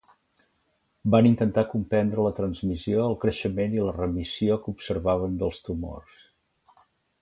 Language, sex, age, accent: Catalan, male, 60-69, Oriental